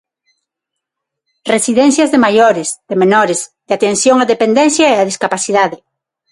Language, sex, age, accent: Galician, female, 40-49, Atlántico (seseo e gheada); Neofalante